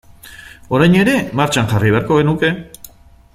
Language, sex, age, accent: Basque, male, 50-59, Mendebalekoa (Araba, Bizkaia, Gipuzkoako mendebaleko herri batzuk)